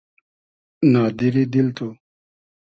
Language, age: Hazaragi, 19-29